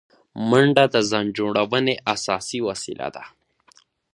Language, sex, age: Pashto, male, under 19